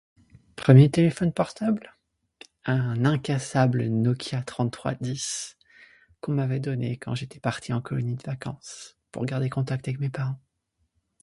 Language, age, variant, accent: French, 19-29, Français de métropole, Français de l'est de la France